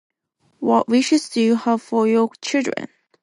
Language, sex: English, female